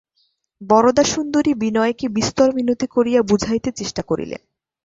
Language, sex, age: Bengali, female, 19-29